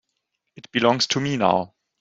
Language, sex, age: English, male, 19-29